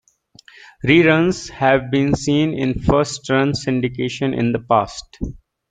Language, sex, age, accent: English, male, 19-29, United States English